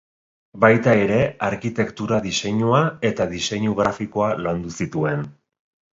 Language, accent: Basque, Erdialdekoa edo Nafarra (Gipuzkoa, Nafarroa)